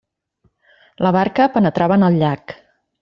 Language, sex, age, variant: Catalan, female, 40-49, Central